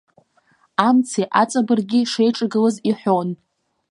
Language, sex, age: Abkhazian, female, 19-29